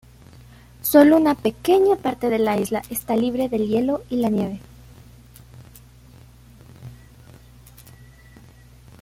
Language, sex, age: Spanish, female, 19-29